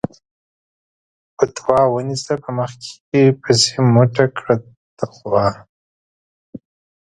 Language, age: Pashto, 19-29